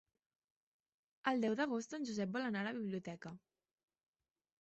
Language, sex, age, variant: Catalan, female, 19-29, Central